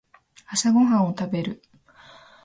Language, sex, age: Japanese, female, 19-29